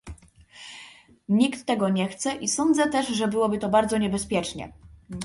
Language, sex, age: Polish, female, 19-29